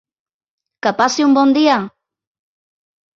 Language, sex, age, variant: Catalan, female, 40-49, Central